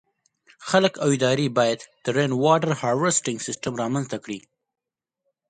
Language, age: Pashto, 19-29